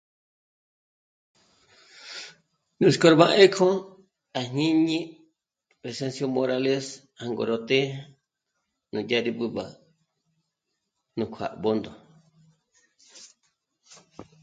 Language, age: Michoacán Mazahua, 19-29